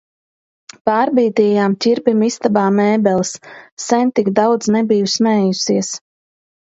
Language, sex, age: Latvian, female, 30-39